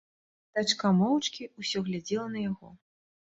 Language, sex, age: Belarusian, female, 30-39